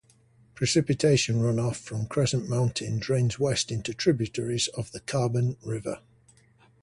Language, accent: English, England English